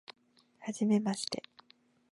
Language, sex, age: Japanese, female, 19-29